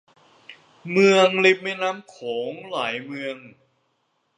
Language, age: Thai, 30-39